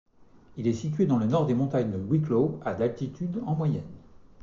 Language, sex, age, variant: French, male, 40-49, Français de métropole